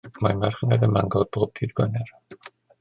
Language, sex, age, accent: Welsh, male, 60-69, Y Deyrnas Unedig Cymraeg